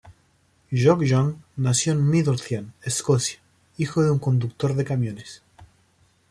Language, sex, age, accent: Spanish, male, 30-39, Chileno: Chile, Cuyo